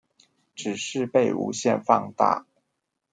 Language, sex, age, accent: Chinese, male, 40-49, 出生地：臺中市